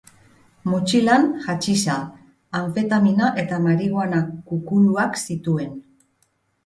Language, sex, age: Basque, female, 40-49